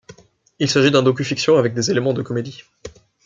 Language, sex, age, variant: French, male, 19-29, Français de métropole